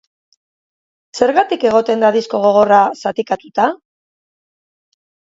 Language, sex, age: Basque, female, 50-59